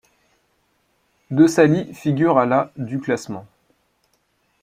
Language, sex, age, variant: French, male, 19-29, Français de métropole